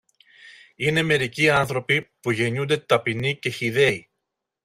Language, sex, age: Greek, male, 40-49